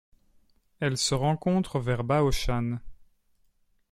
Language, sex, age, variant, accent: French, male, 19-29, Français d'Europe, Français de Belgique